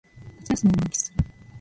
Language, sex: Japanese, female